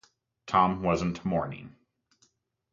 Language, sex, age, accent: English, male, 30-39, United States English